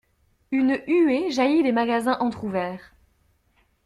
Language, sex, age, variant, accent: French, female, 30-39, Français d'Amérique du Nord, Français du Canada